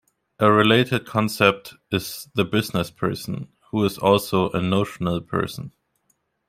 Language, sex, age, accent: English, male, 19-29, United States English